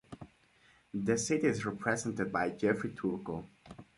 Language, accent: English, United States English